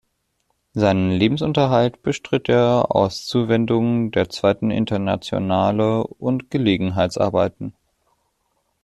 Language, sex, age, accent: German, male, under 19, Deutschland Deutsch